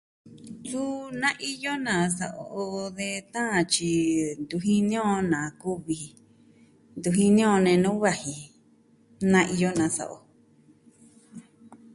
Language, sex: Southwestern Tlaxiaco Mixtec, female